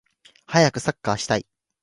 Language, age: Japanese, 19-29